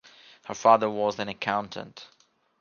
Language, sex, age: English, male, 19-29